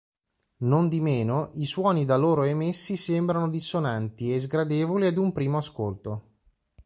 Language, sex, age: Italian, male, 30-39